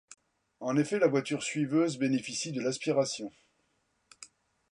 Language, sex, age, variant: French, male, 60-69, Français de métropole